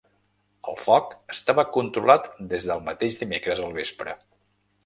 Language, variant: Catalan, Central